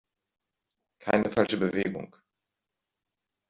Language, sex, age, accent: German, male, 40-49, Deutschland Deutsch